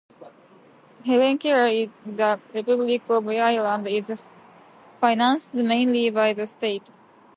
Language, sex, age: English, female, 19-29